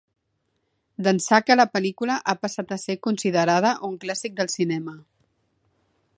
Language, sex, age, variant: Catalan, female, 40-49, Central